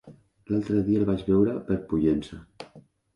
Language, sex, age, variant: Catalan, male, 40-49, Central